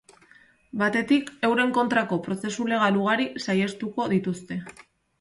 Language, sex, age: Basque, female, 19-29